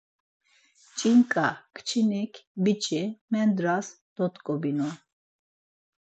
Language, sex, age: Laz, female, 50-59